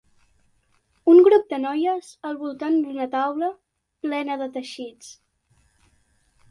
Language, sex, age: Catalan, female, under 19